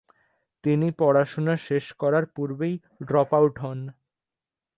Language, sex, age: Bengali, male, 19-29